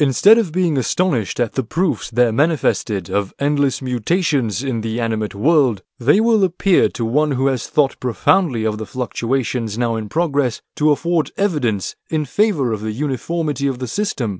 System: none